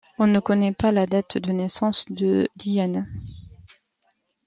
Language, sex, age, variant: French, female, 30-39, Français de métropole